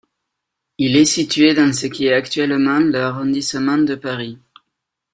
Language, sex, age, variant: French, male, 30-39, Français de métropole